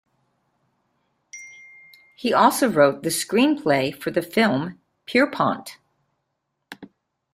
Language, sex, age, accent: English, female, 70-79, United States English